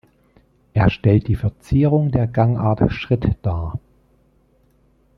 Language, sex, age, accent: German, male, 30-39, Deutschland Deutsch